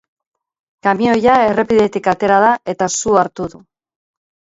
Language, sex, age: Basque, female, 50-59